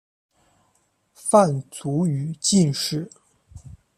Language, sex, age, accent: Chinese, male, 19-29, 出生地：湖北省